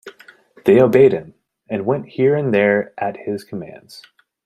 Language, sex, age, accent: English, male, 30-39, United States English